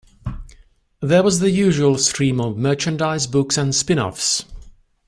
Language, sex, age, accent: English, male, 40-49, England English